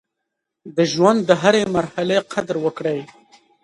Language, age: Pashto, 19-29